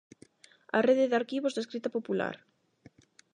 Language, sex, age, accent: Galician, female, 19-29, Atlántico (seseo e gheada); Normativo (estándar); Neofalante